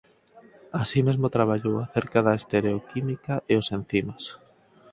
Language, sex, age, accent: Galician, male, 19-29, Normativo (estándar)